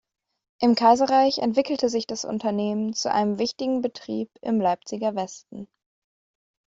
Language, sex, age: German, female, under 19